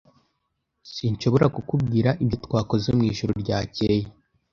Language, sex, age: Kinyarwanda, male, under 19